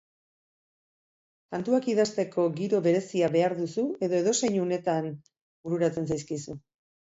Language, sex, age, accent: Basque, female, 40-49, Mendebalekoa (Araba, Bizkaia, Gipuzkoako mendebaleko herri batzuk)